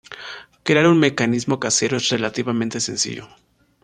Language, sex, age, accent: Spanish, male, 19-29, México